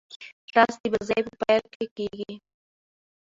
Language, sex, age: Pashto, female, 19-29